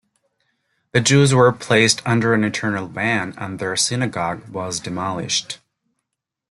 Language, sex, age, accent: English, male, 30-39, United States English